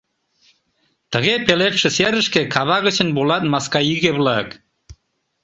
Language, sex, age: Mari, male, 50-59